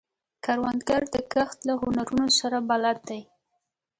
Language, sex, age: Pashto, female, 19-29